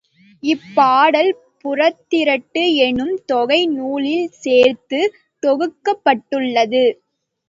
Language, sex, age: Tamil, female, 19-29